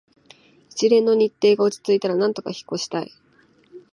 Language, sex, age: Japanese, female, 19-29